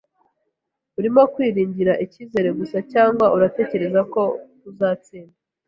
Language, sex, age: Kinyarwanda, female, 19-29